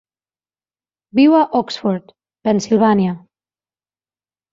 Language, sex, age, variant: Catalan, female, 40-49, Central